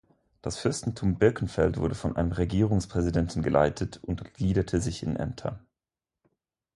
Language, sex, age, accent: German, male, 19-29, Schweizerdeutsch